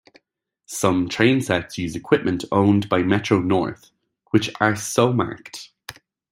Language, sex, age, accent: English, male, 19-29, Irish English